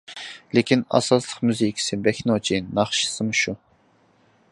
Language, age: Uyghur, 19-29